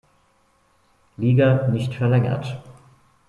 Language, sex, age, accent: German, male, 40-49, Deutschland Deutsch